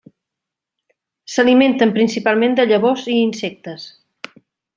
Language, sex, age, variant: Catalan, female, 50-59, Central